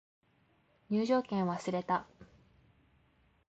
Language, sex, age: Japanese, female, 19-29